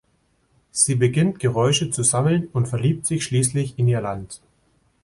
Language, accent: German, Deutschland Deutsch